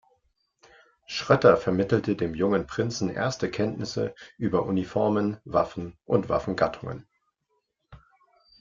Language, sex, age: German, male, 30-39